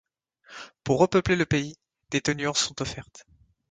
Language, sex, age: French, male, 19-29